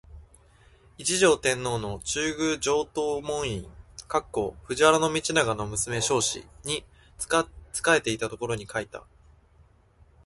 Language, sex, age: Japanese, male, 19-29